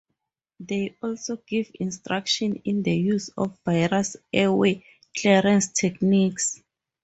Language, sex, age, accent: English, female, 30-39, Southern African (South Africa, Zimbabwe, Namibia)